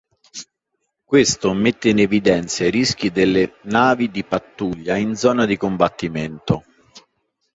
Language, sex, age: Italian, male, 40-49